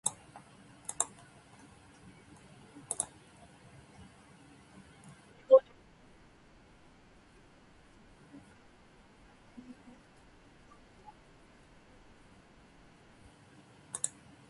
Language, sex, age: Japanese, female, 40-49